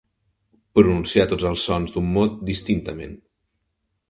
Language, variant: Catalan, Central